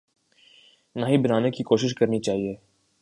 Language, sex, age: Urdu, male, 19-29